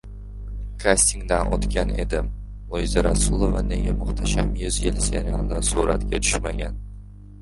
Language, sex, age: Uzbek, male, under 19